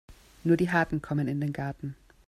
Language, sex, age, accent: German, female, 30-39, Österreichisches Deutsch